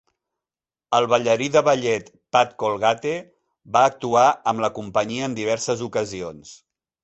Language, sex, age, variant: Catalan, male, 40-49, Central